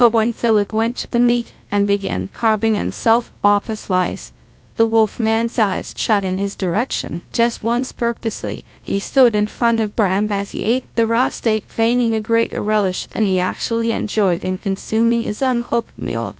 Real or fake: fake